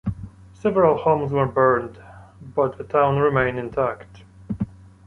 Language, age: English, 30-39